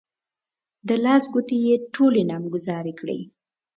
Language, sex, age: Pashto, female, 19-29